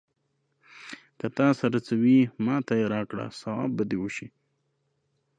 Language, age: Pashto, 19-29